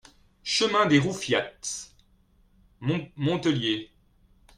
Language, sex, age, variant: French, male, 30-39, Français de métropole